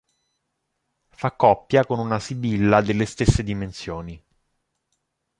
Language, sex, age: Italian, male, 30-39